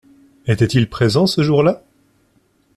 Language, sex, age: French, male, 30-39